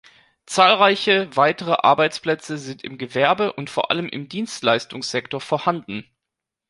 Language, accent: German, Deutschland Deutsch